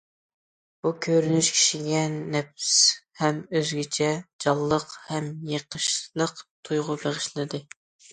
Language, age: Uyghur, 19-29